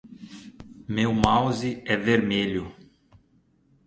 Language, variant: Portuguese, Portuguese (Brasil)